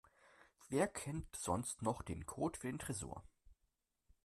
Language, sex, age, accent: German, male, 19-29, Deutschland Deutsch